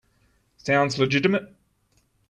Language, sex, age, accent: English, male, 30-39, Australian English